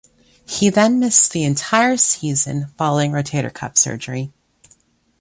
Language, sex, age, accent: English, female, under 19, United States English